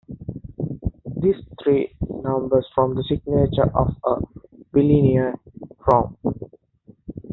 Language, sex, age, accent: English, male, 19-29, England English